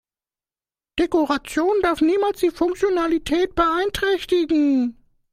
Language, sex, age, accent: German, male, 19-29, Deutschland Deutsch